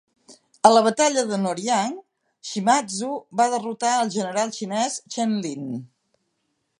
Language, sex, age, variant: Catalan, female, 50-59, Central